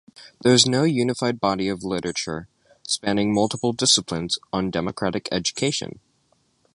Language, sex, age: English, male, under 19